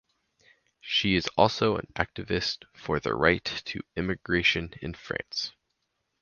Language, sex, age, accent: English, male, 19-29, United States English